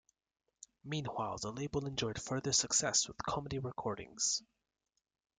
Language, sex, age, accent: English, male, 19-29, United States English